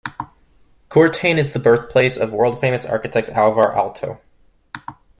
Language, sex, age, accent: English, male, 19-29, United States English